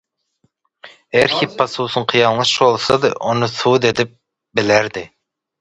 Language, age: Turkmen, 19-29